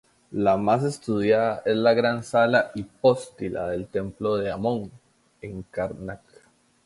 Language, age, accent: Spanish, 30-39, América central